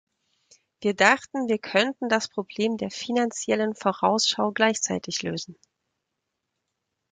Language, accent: German, Deutschland Deutsch